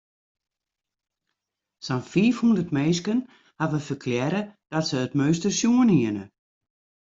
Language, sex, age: Western Frisian, female, 60-69